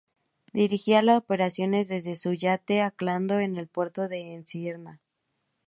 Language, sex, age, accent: Spanish, female, under 19, México